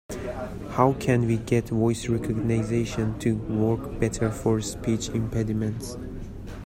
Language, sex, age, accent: English, male, 19-29, United States English